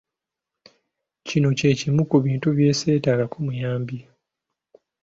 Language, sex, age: Ganda, male, 19-29